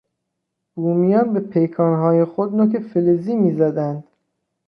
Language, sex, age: Persian, male, 19-29